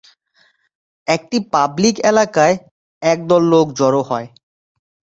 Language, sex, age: Bengali, male, 19-29